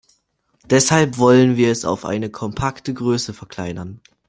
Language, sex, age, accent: German, male, under 19, Deutschland Deutsch